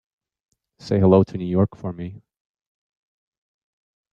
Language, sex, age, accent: English, male, 30-39, United States English